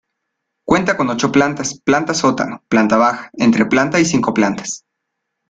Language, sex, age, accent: Spanish, male, 19-29, México